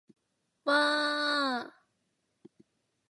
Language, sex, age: Japanese, female, 19-29